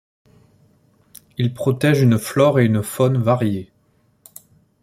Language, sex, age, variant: French, male, 30-39, Français de métropole